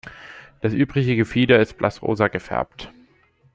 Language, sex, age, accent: German, male, under 19, Deutschland Deutsch